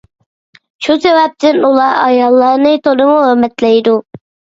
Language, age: Uyghur, under 19